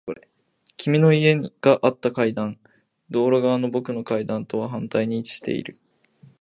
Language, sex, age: Japanese, male, 19-29